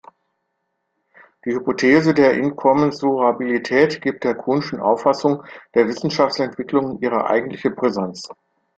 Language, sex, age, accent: German, male, 50-59, Deutschland Deutsch